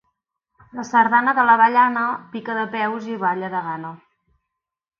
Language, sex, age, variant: Catalan, female, 19-29, Central